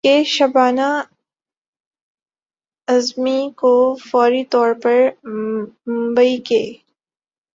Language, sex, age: Urdu, female, 19-29